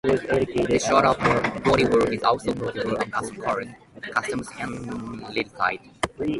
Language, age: English, 19-29